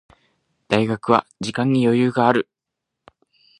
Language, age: Japanese, 19-29